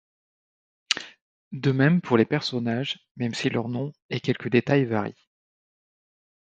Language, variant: French, Français de métropole